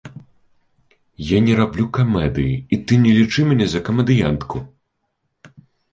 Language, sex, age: Belarusian, male, 19-29